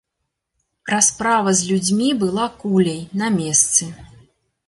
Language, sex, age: Belarusian, female, 30-39